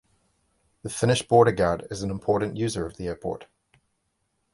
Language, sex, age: English, male, 50-59